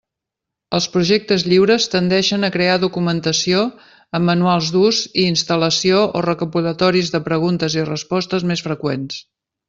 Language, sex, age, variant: Catalan, female, 50-59, Central